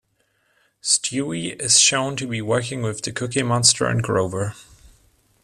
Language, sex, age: English, male, 30-39